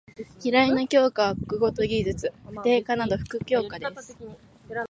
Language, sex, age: Japanese, female, 19-29